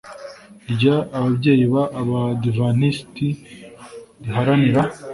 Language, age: Kinyarwanda, 19-29